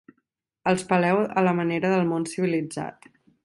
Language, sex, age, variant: Catalan, female, 19-29, Central